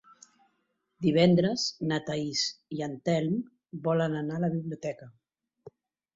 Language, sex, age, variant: Catalan, female, 40-49, Central